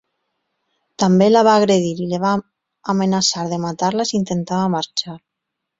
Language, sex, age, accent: Catalan, female, 40-49, valencià